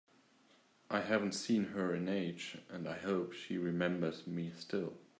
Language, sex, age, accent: English, male, 30-39, England English